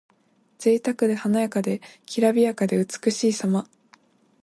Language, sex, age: Japanese, female, 19-29